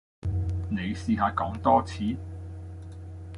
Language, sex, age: Cantonese, male, 30-39